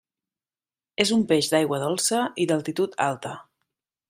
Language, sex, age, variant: Catalan, female, 30-39, Central